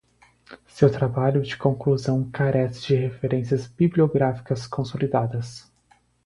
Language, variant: Portuguese, Portuguese (Brasil)